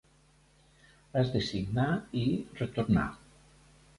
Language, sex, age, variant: Catalan, male, 60-69, Nord-Occidental